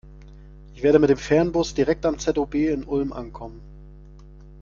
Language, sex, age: German, male, 30-39